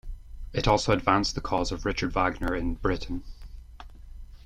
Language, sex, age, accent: English, male, 19-29, Scottish English